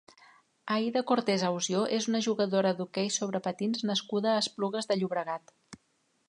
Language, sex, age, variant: Catalan, female, 50-59, Central